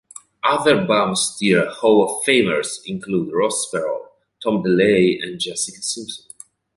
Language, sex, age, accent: English, male, 30-39, United States English